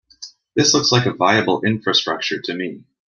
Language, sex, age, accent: English, male, 30-39, Canadian English